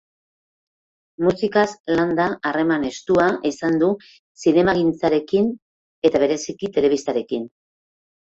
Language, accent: Basque, Mendebalekoa (Araba, Bizkaia, Gipuzkoako mendebaleko herri batzuk)